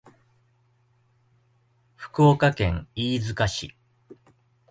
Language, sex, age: Japanese, male, 50-59